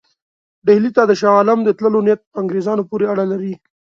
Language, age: Pashto, 19-29